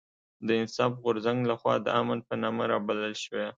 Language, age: Pashto, 19-29